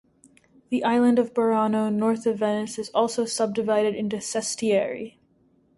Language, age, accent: English, 19-29, United States English